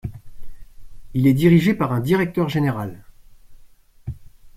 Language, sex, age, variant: French, male, 40-49, Français de métropole